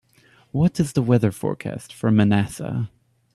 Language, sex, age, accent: English, male, 19-29, United States English